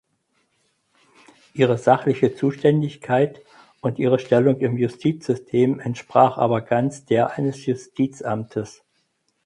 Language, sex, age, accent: German, male, 50-59, Deutschland Deutsch